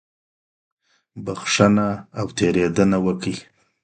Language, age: Pashto, 40-49